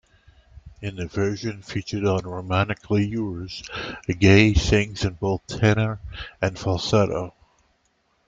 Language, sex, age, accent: English, male, 50-59, United States English